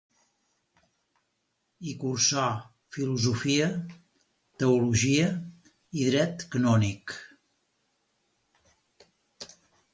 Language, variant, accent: Catalan, Central, central; Empordanès